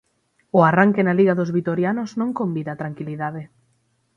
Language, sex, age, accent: Galician, female, 19-29, Atlántico (seseo e gheada); Normativo (estándar)